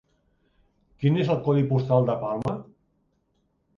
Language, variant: Catalan, Central